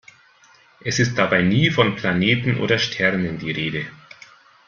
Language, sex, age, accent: German, male, 40-49, Deutschland Deutsch